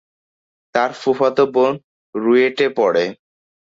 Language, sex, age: Bengali, male, under 19